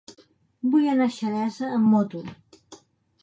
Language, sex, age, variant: Catalan, female, 60-69, Central